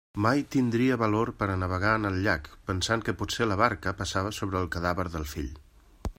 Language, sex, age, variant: Catalan, male, 40-49, Central